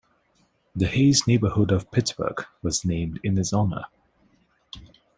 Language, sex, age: English, male, 19-29